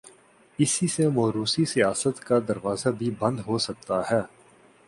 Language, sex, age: Urdu, male, 19-29